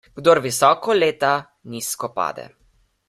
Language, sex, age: Slovenian, male, under 19